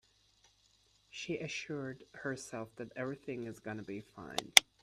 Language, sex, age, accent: English, male, 19-29, England English